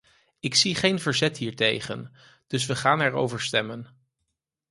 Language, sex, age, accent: Dutch, male, 30-39, Nederlands Nederlands